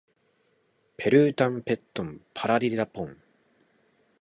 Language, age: Japanese, 19-29